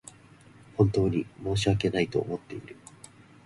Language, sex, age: Japanese, male, 19-29